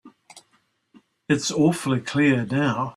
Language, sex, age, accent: English, male, 60-69, New Zealand English